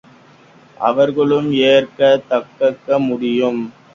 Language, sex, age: Tamil, male, under 19